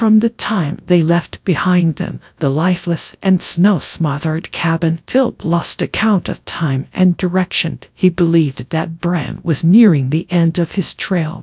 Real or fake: fake